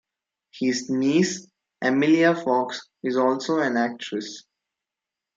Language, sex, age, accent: English, male, 19-29, India and South Asia (India, Pakistan, Sri Lanka)